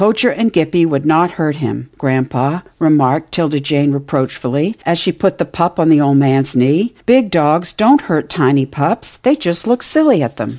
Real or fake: real